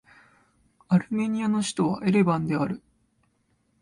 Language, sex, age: Japanese, male, 19-29